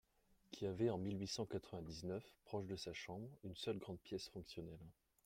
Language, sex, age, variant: French, male, 30-39, Français de métropole